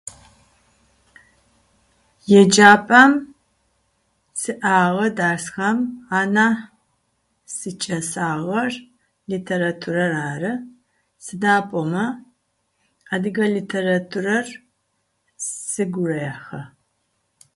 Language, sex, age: Adyghe, female, 50-59